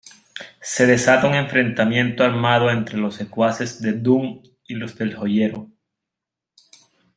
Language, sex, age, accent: Spanish, male, 19-29, Andino-Pacífico: Colombia, Perú, Ecuador, oeste de Bolivia y Venezuela andina